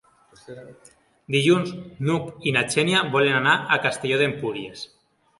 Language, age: Catalan, 19-29